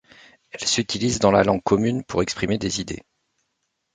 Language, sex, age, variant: French, male, 40-49, Français de métropole